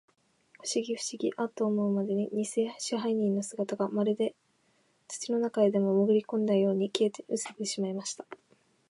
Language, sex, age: Japanese, female, 19-29